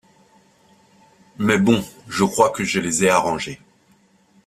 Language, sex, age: French, male, 30-39